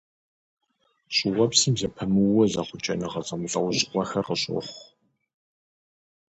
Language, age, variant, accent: Kabardian, 40-49, Адыгэбзэ (Къэбэрдей, Кирил, псоми зэдай), Джылэхъстэней (Gilahsteney)